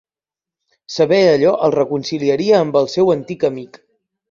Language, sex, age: Catalan, male, 30-39